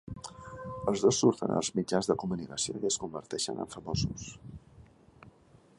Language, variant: Catalan, Central